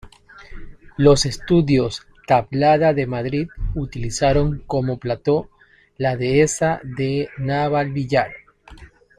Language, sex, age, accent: Spanish, male, 30-39, Andino-Pacífico: Colombia, Perú, Ecuador, oeste de Bolivia y Venezuela andina